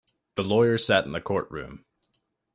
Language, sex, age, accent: English, male, 19-29, Canadian English